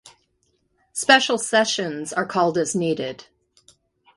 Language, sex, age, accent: English, female, 50-59, United States English